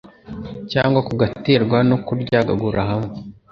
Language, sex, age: Kinyarwanda, male, under 19